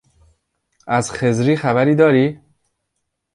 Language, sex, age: Persian, male, 40-49